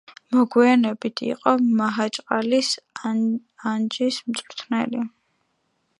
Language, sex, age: Georgian, female, 19-29